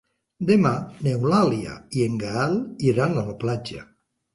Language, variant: Catalan, Septentrional